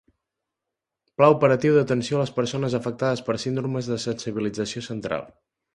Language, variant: Catalan, Central